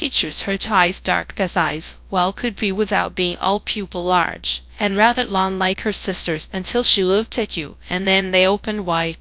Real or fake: fake